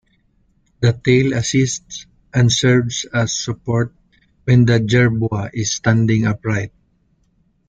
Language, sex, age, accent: English, male, 40-49, Filipino